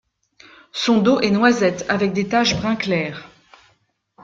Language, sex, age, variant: French, female, 50-59, Français de métropole